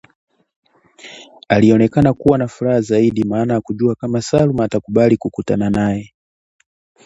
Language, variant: Swahili, Kiswahili cha Bara ya Tanzania